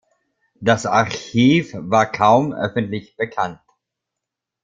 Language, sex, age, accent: German, male, 30-39, Österreichisches Deutsch